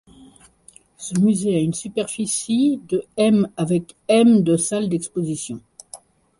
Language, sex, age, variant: French, female, 40-49, Français de métropole